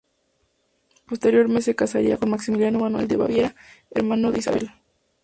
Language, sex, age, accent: Spanish, female, under 19, México